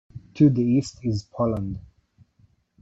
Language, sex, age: English, male, 19-29